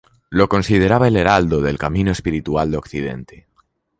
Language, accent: Spanish, España: Norte peninsular (Asturias, Castilla y León, Cantabria, País Vasco, Navarra, Aragón, La Rioja, Guadalajara, Cuenca)